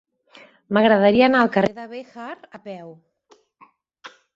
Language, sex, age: Catalan, female, 40-49